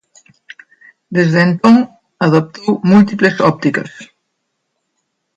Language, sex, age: Galician, female, 60-69